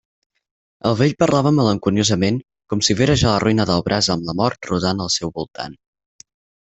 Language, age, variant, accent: Catalan, 19-29, Central, central